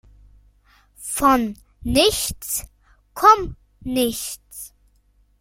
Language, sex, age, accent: German, male, 30-39, Deutschland Deutsch